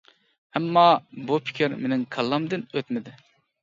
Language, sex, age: Uyghur, female, 40-49